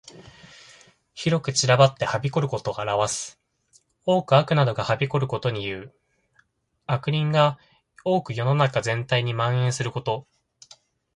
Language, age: Japanese, 19-29